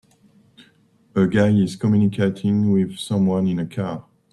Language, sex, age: English, male, 30-39